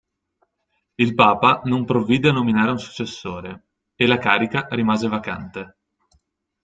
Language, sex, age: Italian, male, 19-29